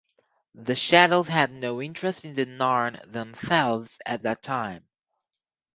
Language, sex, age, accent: English, female, 19-29, United States English